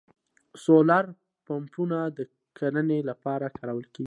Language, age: Pashto, 19-29